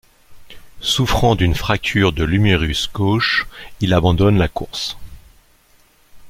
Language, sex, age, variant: French, male, 40-49, Français de métropole